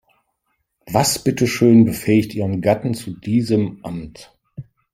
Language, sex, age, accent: German, male, 40-49, Deutschland Deutsch